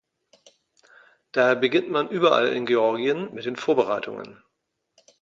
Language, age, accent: German, 50-59, Deutschland Deutsch